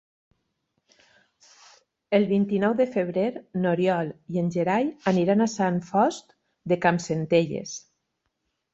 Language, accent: Catalan, valencià